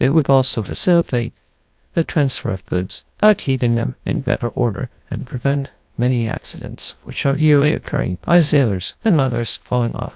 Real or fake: fake